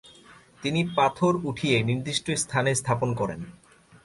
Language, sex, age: Bengali, male, 19-29